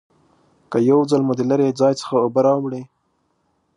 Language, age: Pashto, 19-29